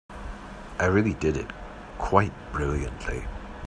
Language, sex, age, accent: English, male, 60-69, Scottish English